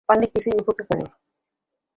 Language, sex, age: Bengali, female, 50-59